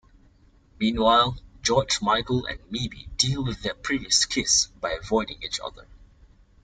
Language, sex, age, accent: English, male, 19-29, Singaporean English